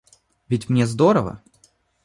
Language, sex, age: Russian, male, under 19